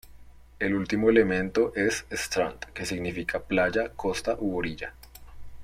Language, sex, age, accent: Spanish, male, 19-29, Andino-Pacífico: Colombia, Perú, Ecuador, oeste de Bolivia y Venezuela andina